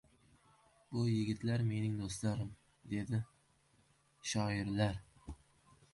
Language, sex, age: Uzbek, male, 19-29